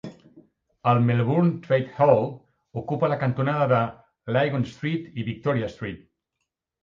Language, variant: Catalan, Central